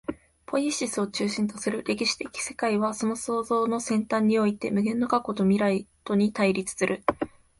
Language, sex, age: Japanese, female, 19-29